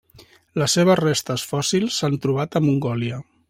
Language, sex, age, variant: Catalan, male, 50-59, Central